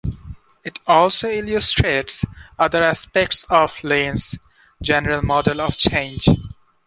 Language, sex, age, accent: English, male, 19-29, India and South Asia (India, Pakistan, Sri Lanka)